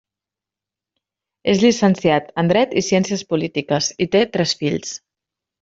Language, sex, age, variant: Catalan, female, 30-39, Central